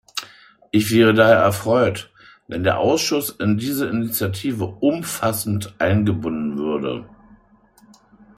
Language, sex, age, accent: German, male, 50-59, Deutschland Deutsch